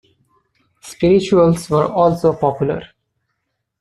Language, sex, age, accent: English, male, 19-29, India and South Asia (India, Pakistan, Sri Lanka)